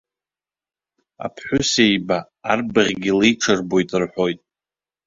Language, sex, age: Abkhazian, male, 30-39